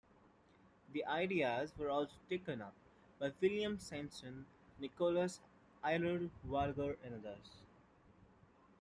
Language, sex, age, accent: English, male, 19-29, India and South Asia (India, Pakistan, Sri Lanka)